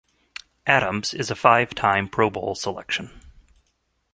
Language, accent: English, United States English